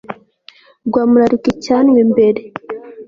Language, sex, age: Kinyarwanda, female, 19-29